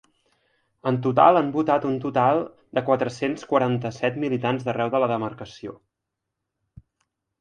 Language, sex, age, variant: Catalan, male, 19-29, Central